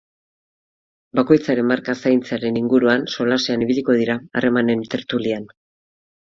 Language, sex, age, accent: Basque, female, 40-49, Mendebalekoa (Araba, Bizkaia, Gipuzkoako mendebaleko herri batzuk)